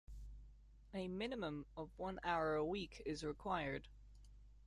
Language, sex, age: English, female, under 19